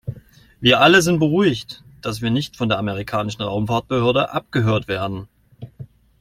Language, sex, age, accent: German, male, 30-39, Deutschland Deutsch